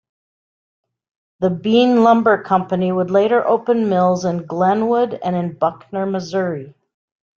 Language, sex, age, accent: English, female, 50-59, United States English